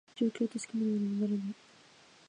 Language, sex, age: Japanese, female, 19-29